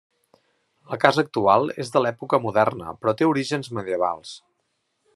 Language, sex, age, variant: Catalan, male, 40-49, Central